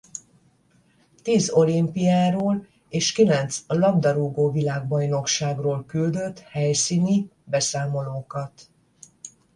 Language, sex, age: Hungarian, female, 60-69